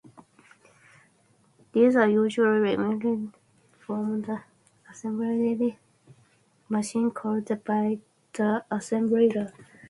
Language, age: English, 19-29